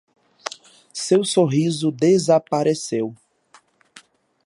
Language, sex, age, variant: Portuguese, male, 19-29, Portuguese (Brasil)